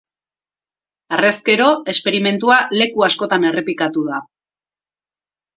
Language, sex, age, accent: Basque, female, 40-49, Erdialdekoa edo Nafarra (Gipuzkoa, Nafarroa)